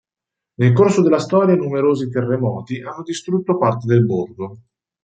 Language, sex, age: Italian, male, 30-39